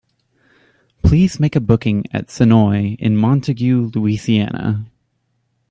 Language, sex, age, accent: English, male, 19-29, United States English